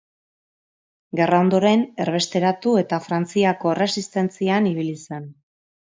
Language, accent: Basque, Mendebalekoa (Araba, Bizkaia, Gipuzkoako mendebaleko herri batzuk)